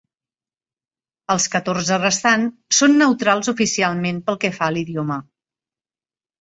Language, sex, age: Catalan, female, 40-49